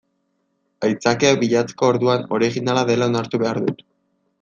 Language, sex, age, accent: Basque, male, 19-29, Erdialdekoa edo Nafarra (Gipuzkoa, Nafarroa)